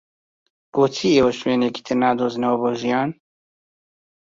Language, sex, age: Central Kurdish, male, 19-29